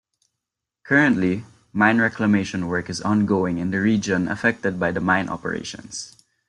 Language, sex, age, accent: English, male, 19-29, Filipino